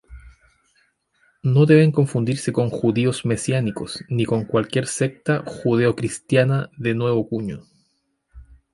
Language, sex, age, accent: Spanish, male, 30-39, Chileno: Chile, Cuyo